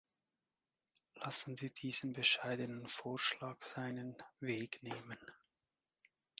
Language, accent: German, Schweizerdeutsch